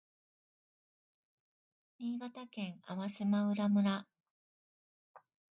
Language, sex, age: Japanese, female, 40-49